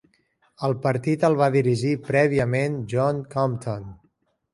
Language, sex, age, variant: Catalan, male, 40-49, Central